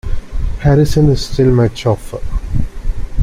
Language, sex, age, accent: English, male, 30-39, India and South Asia (India, Pakistan, Sri Lanka)